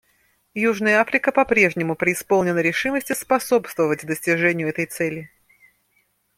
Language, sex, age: Russian, female, 50-59